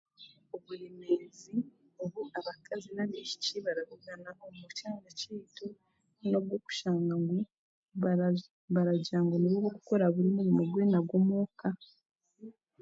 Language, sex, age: Chiga, female, 19-29